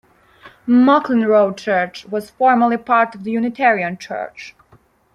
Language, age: English, 19-29